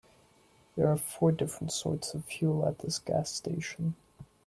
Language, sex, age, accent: English, male, 19-29, United States English